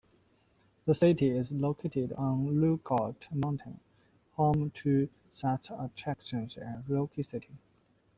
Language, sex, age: English, male, 19-29